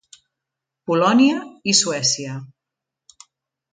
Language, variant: Catalan, Central